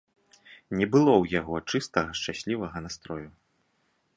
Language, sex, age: Belarusian, male, 30-39